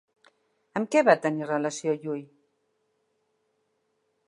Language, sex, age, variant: Catalan, female, 60-69, Central